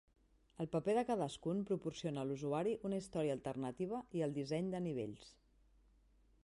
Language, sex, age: Catalan, female, 40-49